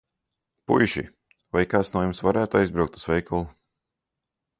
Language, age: Latvian, 19-29